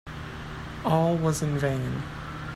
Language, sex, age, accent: English, male, 30-39, United States English